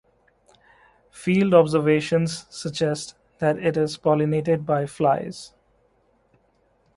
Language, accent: English, United States English